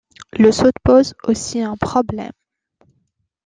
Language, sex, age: French, female, 30-39